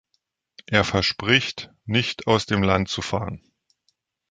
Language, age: German, 40-49